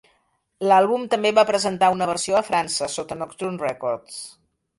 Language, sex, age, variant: Catalan, female, 50-59, Central